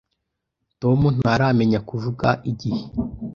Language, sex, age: Kinyarwanda, male, under 19